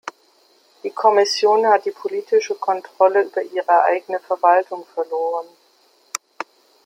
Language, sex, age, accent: German, female, 50-59, Deutschland Deutsch